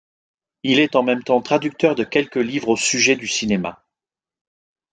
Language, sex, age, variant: French, male, 40-49, Français de métropole